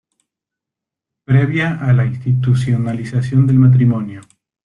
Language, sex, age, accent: Spanish, male, 30-39, México